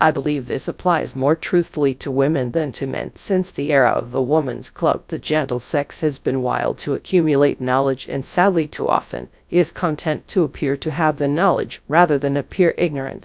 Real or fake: fake